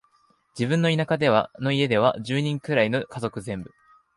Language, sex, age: Japanese, male, 19-29